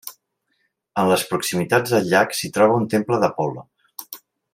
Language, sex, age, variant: Catalan, male, 40-49, Central